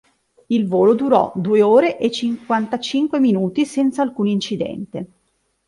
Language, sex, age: Italian, female, 30-39